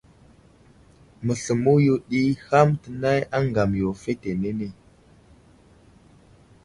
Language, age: Wuzlam, 19-29